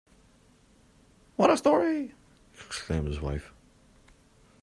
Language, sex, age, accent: English, male, 30-39, Irish English